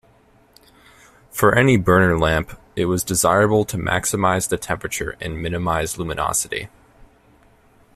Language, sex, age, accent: English, male, 19-29, United States English